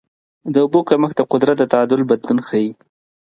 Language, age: Pashto, 30-39